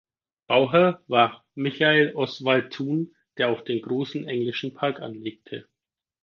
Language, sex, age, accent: German, male, 19-29, Deutschland Deutsch